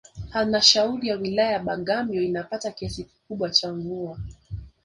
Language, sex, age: Swahili, female, 19-29